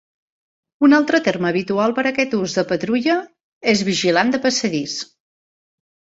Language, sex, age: Catalan, female, 40-49